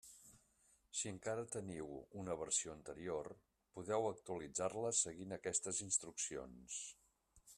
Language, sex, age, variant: Catalan, male, 50-59, Central